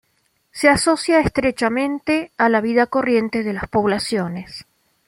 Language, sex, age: Spanish, female, 40-49